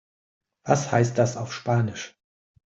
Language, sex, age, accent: German, male, 40-49, Deutschland Deutsch